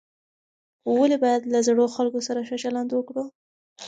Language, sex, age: Pashto, female, 19-29